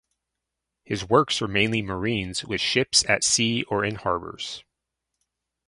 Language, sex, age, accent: English, male, 30-39, United States English